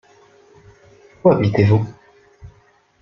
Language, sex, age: French, male, 19-29